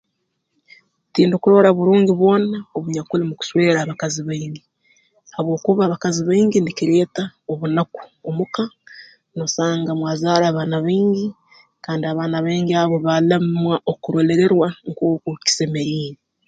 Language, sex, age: Tooro, female, 19-29